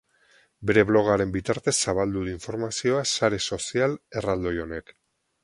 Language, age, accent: Basque, 40-49, Mendebalekoa (Araba, Bizkaia, Gipuzkoako mendebaleko herri batzuk)